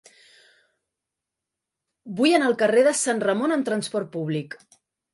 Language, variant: Catalan, Central